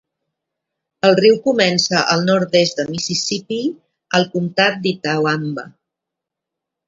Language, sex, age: Catalan, female, 60-69